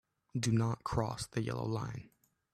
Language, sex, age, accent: English, male, under 19, United States English